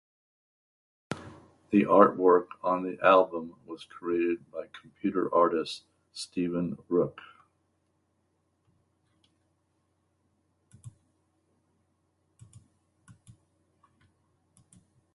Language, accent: English, United States English